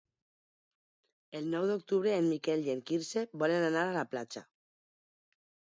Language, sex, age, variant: Catalan, female, 40-49, Valencià central